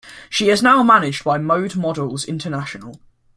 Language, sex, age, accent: English, male, under 19, England English